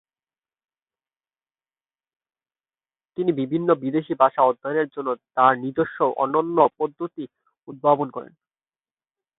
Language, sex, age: Bengali, male, 19-29